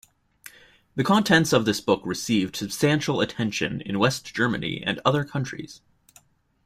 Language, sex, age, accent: English, male, 19-29, Canadian English